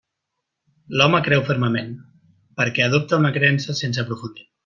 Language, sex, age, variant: Catalan, male, 30-39, Central